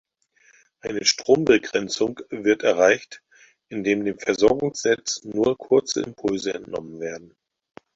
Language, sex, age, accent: German, male, 50-59, Deutschland Deutsch